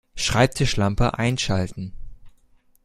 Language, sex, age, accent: German, male, under 19, Deutschland Deutsch